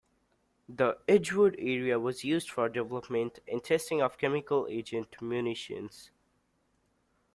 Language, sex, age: English, male, under 19